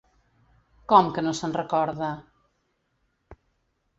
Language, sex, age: Catalan, female, 50-59